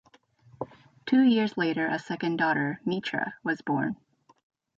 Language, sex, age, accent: English, female, 30-39, United States English